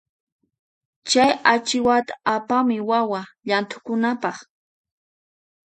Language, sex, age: Puno Quechua, female, 19-29